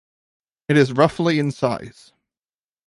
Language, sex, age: English, male, 19-29